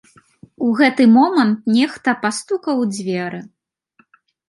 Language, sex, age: Belarusian, female, 19-29